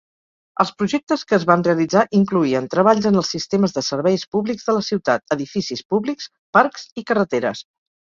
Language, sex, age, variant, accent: Catalan, female, 50-59, Central, central